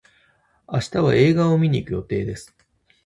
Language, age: Japanese, 40-49